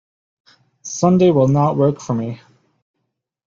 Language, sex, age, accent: English, male, 19-29, Canadian English